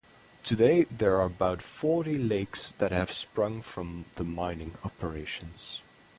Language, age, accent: English, 19-29, United States English; England English